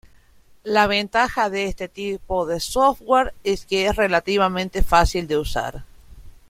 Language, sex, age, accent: Spanish, female, 50-59, Rioplatense: Argentina, Uruguay, este de Bolivia, Paraguay